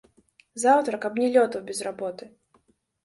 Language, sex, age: Belarusian, female, 19-29